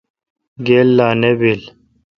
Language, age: Kalkoti, 19-29